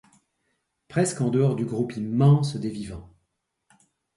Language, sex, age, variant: French, male, 60-69, Français de métropole